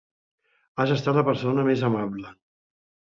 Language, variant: Catalan, Central